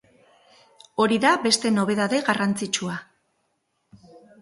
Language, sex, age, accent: Basque, female, 40-49, Erdialdekoa edo Nafarra (Gipuzkoa, Nafarroa)